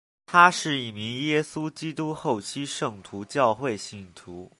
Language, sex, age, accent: Chinese, male, under 19, 出生地：河北省